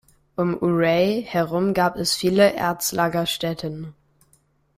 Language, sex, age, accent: German, male, under 19, Deutschland Deutsch